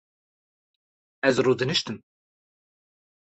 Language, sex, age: Kurdish, male, 19-29